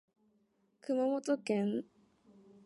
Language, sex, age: Japanese, female, 19-29